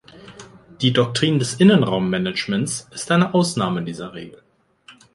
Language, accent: German, Deutschland Deutsch